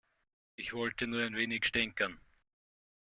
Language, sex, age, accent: German, male, 30-39, Österreichisches Deutsch